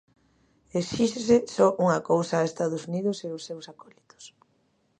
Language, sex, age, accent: Galician, female, 40-49, Normativo (estándar)